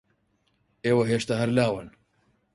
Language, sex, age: Central Kurdish, male, 19-29